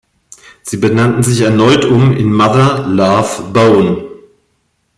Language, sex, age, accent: German, female, 50-59, Deutschland Deutsch